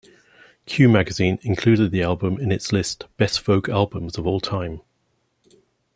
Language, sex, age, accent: English, male, 50-59, England English